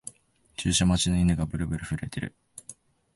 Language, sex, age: Japanese, male, 19-29